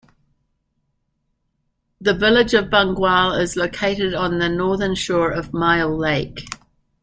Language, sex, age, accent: English, female, 60-69, New Zealand English